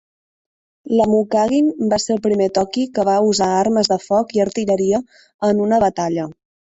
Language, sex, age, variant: Catalan, female, 19-29, Central